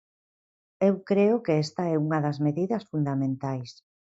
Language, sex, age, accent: Galician, female, 50-59, Normativo (estándar)